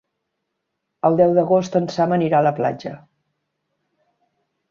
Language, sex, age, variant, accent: Catalan, female, 50-59, Central, central